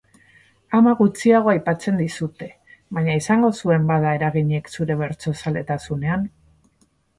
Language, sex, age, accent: Basque, female, 40-49, Mendebalekoa (Araba, Bizkaia, Gipuzkoako mendebaleko herri batzuk)